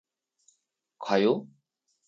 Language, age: Korean, 19-29